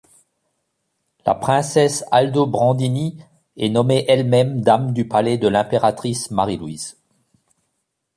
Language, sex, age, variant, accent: French, male, 50-59, Français d'Europe, Français d’Allemagne